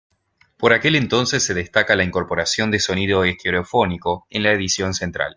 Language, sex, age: Spanish, male, 19-29